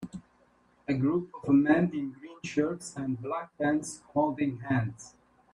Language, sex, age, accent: English, male, 19-29, United States English